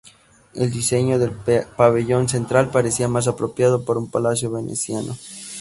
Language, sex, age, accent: Spanish, male, 19-29, México